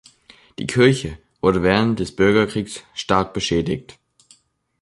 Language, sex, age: German, male, under 19